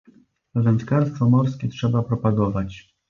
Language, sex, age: Polish, male, 30-39